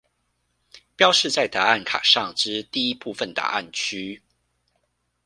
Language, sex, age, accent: Chinese, male, 30-39, 出生地：臺南市